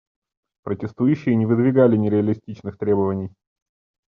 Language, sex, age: Russian, male, 30-39